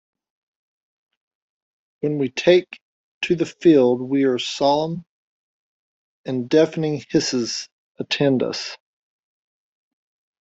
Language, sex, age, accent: English, male, 30-39, United States English